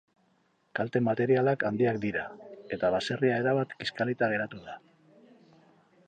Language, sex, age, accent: Basque, male, 50-59, Mendebalekoa (Araba, Bizkaia, Gipuzkoako mendebaleko herri batzuk)